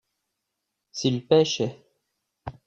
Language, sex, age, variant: French, male, 40-49, Français de métropole